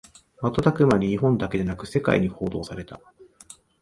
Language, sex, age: Japanese, male, 40-49